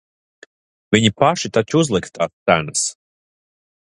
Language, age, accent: Latvian, 30-39, nav